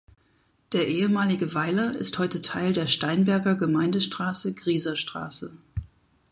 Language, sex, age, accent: German, female, 40-49, Deutschland Deutsch